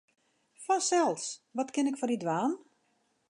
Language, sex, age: Western Frisian, female, 60-69